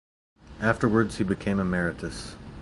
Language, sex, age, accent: English, male, 30-39, United States English